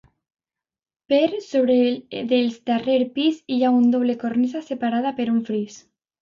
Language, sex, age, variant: Catalan, female, under 19, Alacantí